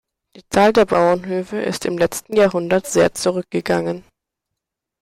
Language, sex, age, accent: German, male, under 19, Deutschland Deutsch